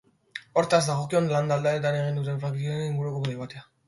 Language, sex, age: Basque, male, under 19